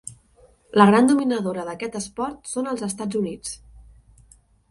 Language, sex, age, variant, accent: Catalan, female, 30-39, Central, central